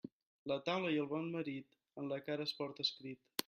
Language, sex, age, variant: Catalan, male, 19-29, Central